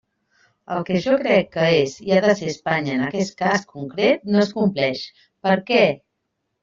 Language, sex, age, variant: Catalan, female, 30-39, Central